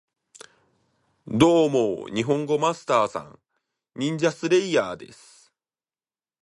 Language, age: Japanese, 19-29